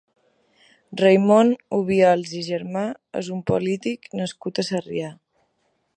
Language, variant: Catalan, Balear